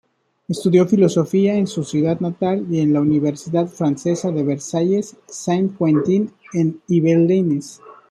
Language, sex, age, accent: Spanish, male, 19-29, México